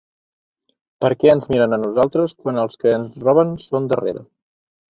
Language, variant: Catalan, Central